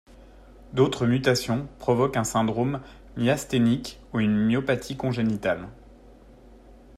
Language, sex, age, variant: French, male, 30-39, Français de métropole